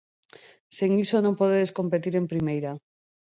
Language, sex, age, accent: Galician, female, 40-49, Normativo (estándar)